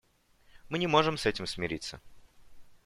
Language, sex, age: Russian, male, under 19